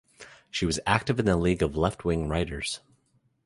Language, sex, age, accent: English, male, 30-39, Canadian English